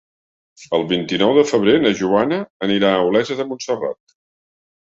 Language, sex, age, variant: Catalan, male, 60-69, Central